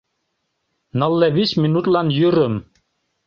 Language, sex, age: Mari, male, 50-59